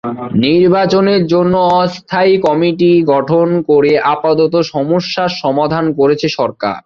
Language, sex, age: Bengali, male, 19-29